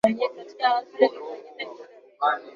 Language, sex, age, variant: Swahili, female, 19-29, Kiswahili cha Bara ya Kenya